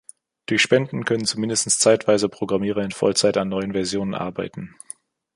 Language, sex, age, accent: German, male, 19-29, Deutschland Deutsch